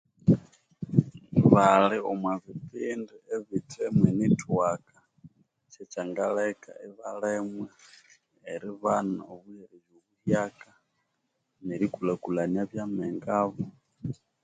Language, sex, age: Konzo, male, 30-39